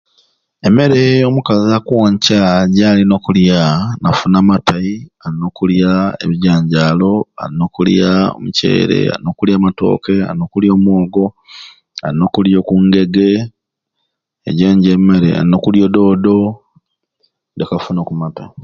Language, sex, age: Ruuli, male, 30-39